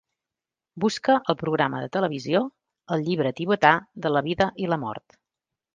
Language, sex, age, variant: Catalan, female, 40-49, Central